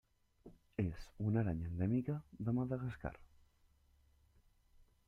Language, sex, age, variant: Catalan, male, 19-29, Central